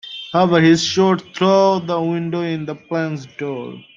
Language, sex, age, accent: English, male, 19-29, United States English